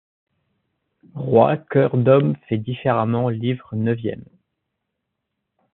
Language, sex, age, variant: French, male, 19-29, Français de métropole